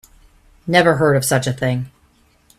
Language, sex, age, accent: English, female, 50-59, United States English